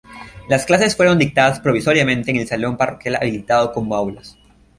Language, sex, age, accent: Spanish, male, under 19, Andino-Pacífico: Colombia, Perú, Ecuador, oeste de Bolivia y Venezuela andina